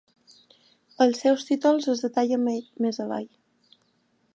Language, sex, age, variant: Catalan, female, 19-29, Balear